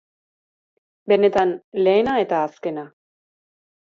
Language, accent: Basque, Erdialdekoa edo Nafarra (Gipuzkoa, Nafarroa)